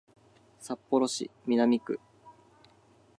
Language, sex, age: Japanese, male, 19-29